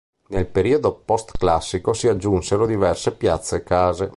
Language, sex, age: Italian, male, 50-59